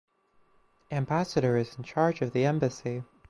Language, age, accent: English, 19-29, United States English